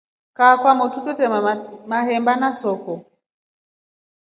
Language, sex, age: Rombo, female, 30-39